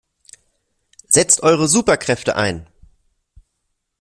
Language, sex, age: German, male, 30-39